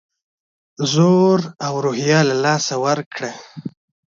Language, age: Pashto, 19-29